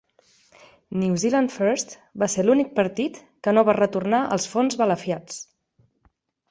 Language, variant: Catalan, Central